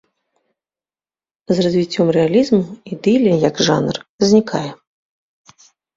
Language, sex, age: Belarusian, female, 30-39